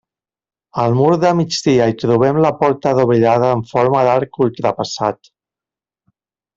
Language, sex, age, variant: Catalan, male, 40-49, Central